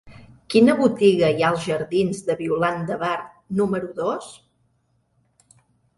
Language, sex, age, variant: Catalan, female, 50-59, Central